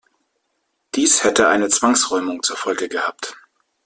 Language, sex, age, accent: German, male, 30-39, Deutschland Deutsch